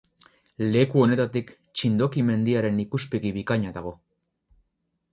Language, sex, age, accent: Basque, male, 19-29, Mendebalekoa (Araba, Bizkaia, Gipuzkoako mendebaleko herri batzuk)